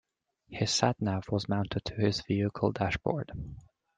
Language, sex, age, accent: English, male, 19-29, England English